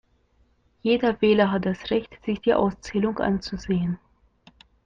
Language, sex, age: German, female, under 19